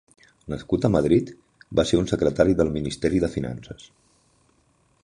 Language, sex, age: Catalan, male, 50-59